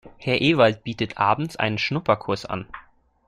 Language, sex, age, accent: German, male, 19-29, Deutschland Deutsch